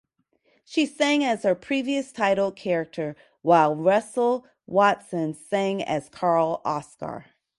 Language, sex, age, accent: English, female, 40-49, United States English